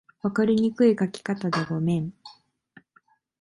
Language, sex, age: Japanese, female, 19-29